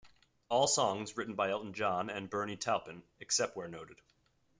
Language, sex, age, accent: English, male, 19-29, United States English